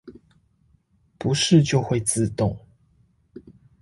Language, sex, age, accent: Chinese, male, 19-29, 出生地：臺北市